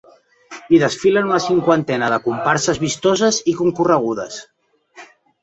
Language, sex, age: Catalan, male, 30-39